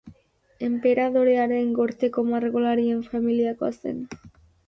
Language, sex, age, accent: Basque, female, 19-29, Mendebalekoa (Araba, Bizkaia, Gipuzkoako mendebaleko herri batzuk)